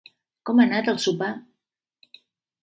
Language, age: Catalan, 60-69